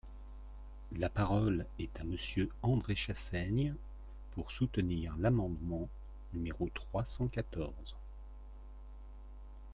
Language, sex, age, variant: French, male, 40-49, Français de métropole